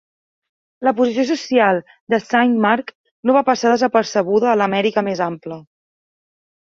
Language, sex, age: Catalan, female, under 19